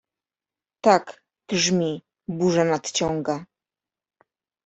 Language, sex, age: Polish, female, 30-39